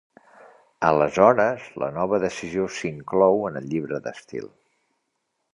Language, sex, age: Catalan, male, 50-59